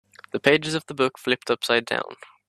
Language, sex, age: English, male, under 19